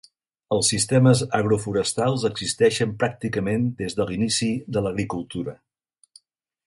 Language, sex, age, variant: Catalan, male, 60-69, Central